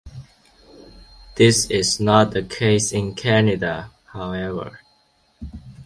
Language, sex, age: English, male, under 19